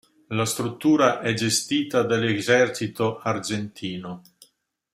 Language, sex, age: Italian, male, 60-69